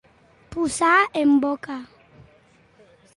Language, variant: Catalan, Central